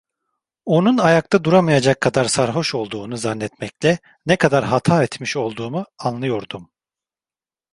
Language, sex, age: Turkish, male, 30-39